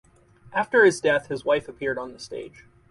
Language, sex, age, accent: English, male, 30-39, United States English